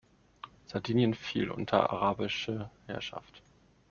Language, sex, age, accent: German, male, 19-29, Deutschland Deutsch